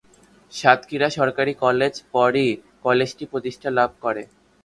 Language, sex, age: Bengali, male, under 19